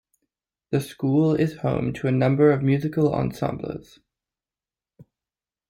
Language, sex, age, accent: English, male, 19-29, Canadian English